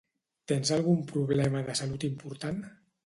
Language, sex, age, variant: Catalan, male, 50-59, Central